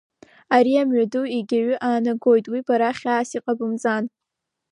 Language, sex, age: Abkhazian, female, 19-29